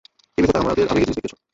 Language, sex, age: Bengali, male, 19-29